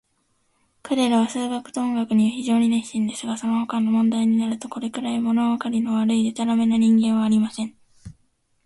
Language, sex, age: Japanese, female, 19-29